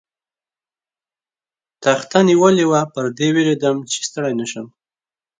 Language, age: Pashto, 19-29